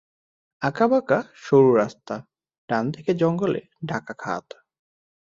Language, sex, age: Bengali, male, 19-29